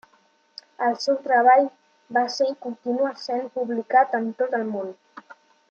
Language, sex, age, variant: Catalan, male, under 19, Central